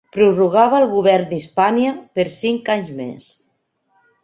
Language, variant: Catalan, Central